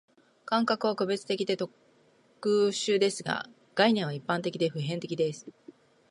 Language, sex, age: Japanese, female, 50-59